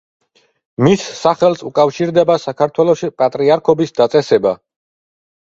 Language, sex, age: Georgian, male, 30-39